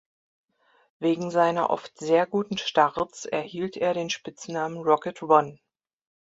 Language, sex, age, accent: German, female, 50-59, Deutschland Deutsch